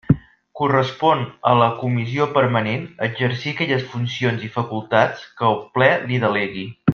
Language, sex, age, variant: Catalan, male, 30-39, Nord-Occidental